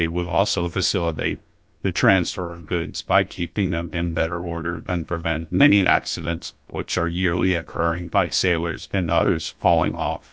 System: TTS, GlowTTS